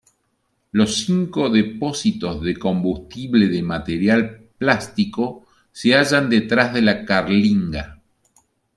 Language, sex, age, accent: Spanish, male, 50-59, Rioplatense: Argentina, Uruguay, este de Bolivia, Paraguay